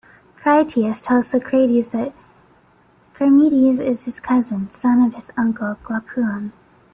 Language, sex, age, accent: English, female, 19-29, United States English